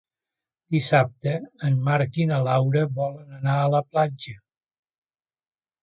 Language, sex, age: Catalan, male, 70-79